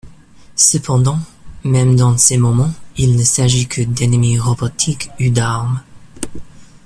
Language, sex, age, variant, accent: French, male, 19-29, Français d'Europe, Français du Royaume-Uni